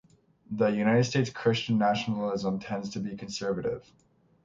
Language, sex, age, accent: English, male, 19-29, United States English